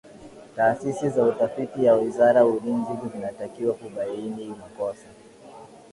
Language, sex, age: Swahili, male, 19-29